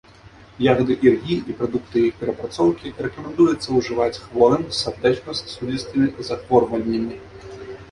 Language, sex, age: Belarusian, male, 19-29